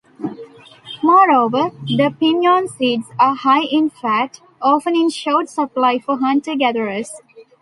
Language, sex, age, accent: English, female, 19-29, India and South Asia (India, Pakistan, Sri Lanka)